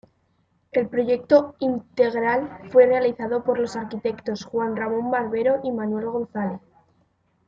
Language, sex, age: Spanish, female, under 19